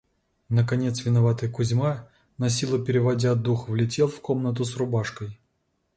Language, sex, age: Russian, male, 40-49